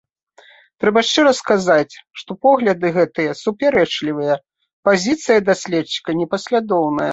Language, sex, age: Belarusian, female, 40-49